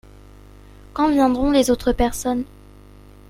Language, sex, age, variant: French, female, under 19, Français de métropole